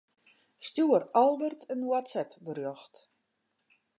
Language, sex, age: Western Frisian, female, 60-69